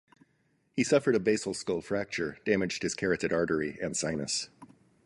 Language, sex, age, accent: English, male, 50-59, United States English